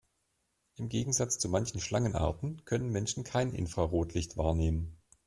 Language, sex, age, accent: German, male, 40-49, Deutschland Deutsch